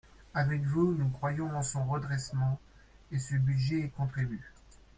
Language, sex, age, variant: French, male, 40-49, Français de métropole